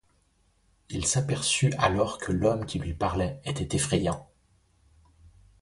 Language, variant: French, Français de métropole